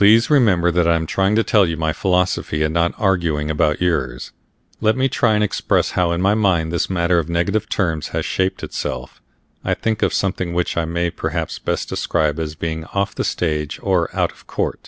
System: none